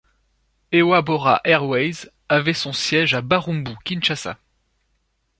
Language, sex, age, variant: French, male, 30-39, Français de métropole